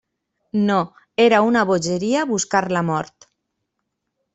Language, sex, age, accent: Catalan, female, 30-39, valencià